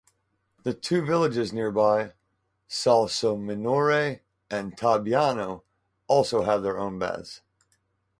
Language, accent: English, United States English